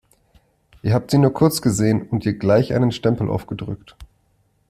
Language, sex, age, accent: German, male, 30-39, Deutschland Deutsch